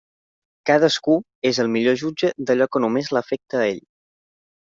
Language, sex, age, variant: Catalan, male, 19-29, Central